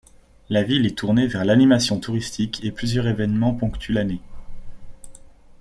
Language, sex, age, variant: French, male, 19-29, Français de métropole